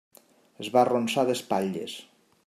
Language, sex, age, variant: Catalan, male, 40-49, Nord-Occidental